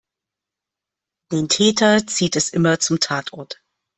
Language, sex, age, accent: German, female, 50-59, Deutschland Deutsch